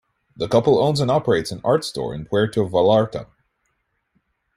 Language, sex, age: English, male, 40-49